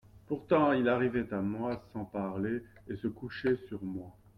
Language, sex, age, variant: French, male, 40-49, Français de métropole